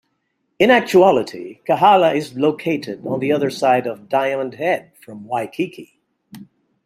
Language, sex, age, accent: English, male, 70-79, Filipino